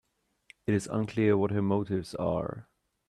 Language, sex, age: English, male, 19-29